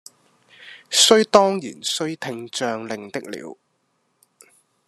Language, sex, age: Cantonese, male, 30-39